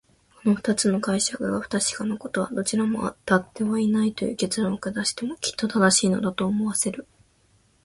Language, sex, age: Japanese, female, under 19